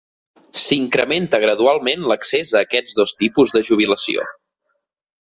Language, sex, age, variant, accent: Catalan, male, 19-29, Central, tarragoní